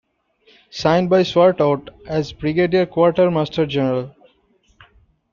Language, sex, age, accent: English, male, 19-29, India and South Asia (India, Pakistan, Sri Lanka)